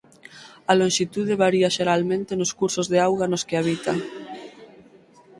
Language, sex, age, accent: Galician, female, 19-29, Atlántico (seseo e gheada)